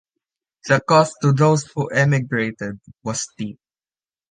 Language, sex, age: English, male, 19-29